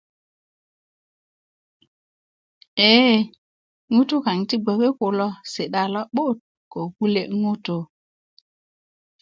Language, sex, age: Kuku, female, 40-49